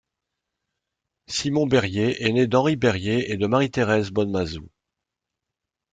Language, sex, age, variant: French, male, 60-69, Français de métropole